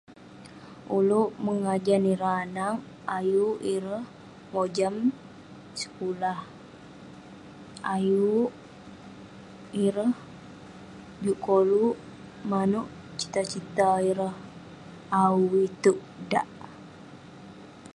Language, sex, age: Western Penan, female, under 19